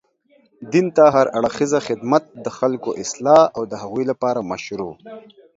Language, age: Pashto, 30-39